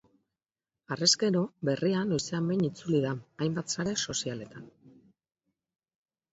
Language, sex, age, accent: Basque, female, 50-59, Mendebalekoa (Araba, Bizkaia, Gipuzkoako mendebaleko herri batzuk)